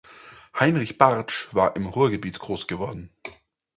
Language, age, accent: German, 19-29, Österreichisches Deutsch